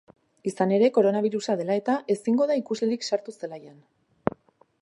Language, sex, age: Basque, female, 19-29